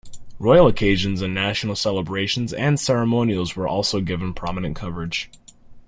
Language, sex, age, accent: English, male, under 19, United States English